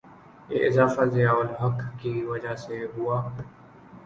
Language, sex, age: Urdu, male, 19-29